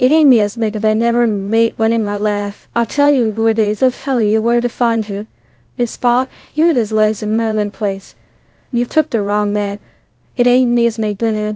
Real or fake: fake